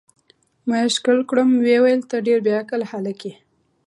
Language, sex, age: Pashto, female, 19-29